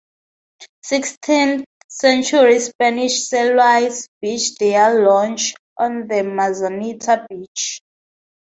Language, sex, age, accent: English, female, 19-29, Southern African (South Africa, Zimbabwe, Namibia)